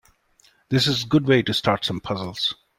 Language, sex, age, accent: English, male, 30-39, India and South Asia (India, Pakistan, Sri Lanka)